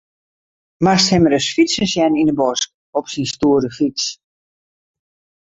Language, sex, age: Western Frisian, female, 50-59